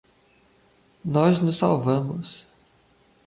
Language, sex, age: Portuguese, male, 30-39